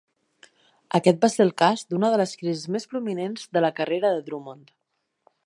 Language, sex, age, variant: Catalan, female, 30-39, Nord-Occidental